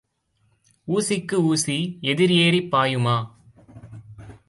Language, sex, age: Tamil, male, 19-29